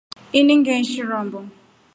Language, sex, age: Rombo, female, 19-29